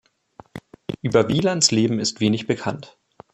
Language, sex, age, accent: German, male, 19-29, Deutschland Deutsch